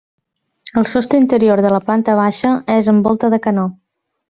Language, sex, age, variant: Catalan, female, 19-29, Central